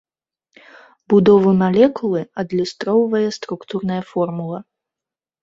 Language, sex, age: Belarusian, female, 30-39